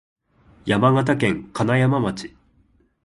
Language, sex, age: Japanese, male, 19-29